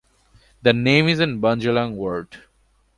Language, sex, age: English, male, 19-29